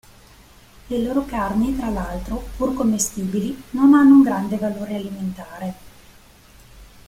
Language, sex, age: Italian, female, 40-49